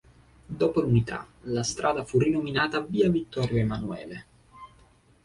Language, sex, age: Italian, male, 19-29